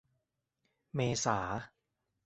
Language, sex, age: Thai, male, 30-39